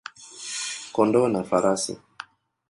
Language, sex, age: Swahili, male, 30-39